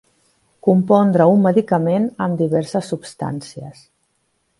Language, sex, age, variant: Catalan, female, 40-49, Central